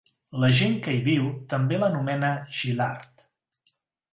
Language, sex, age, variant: Catalan, male, 40-49, Central